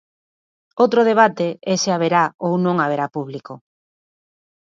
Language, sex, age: Galician, female, 40-49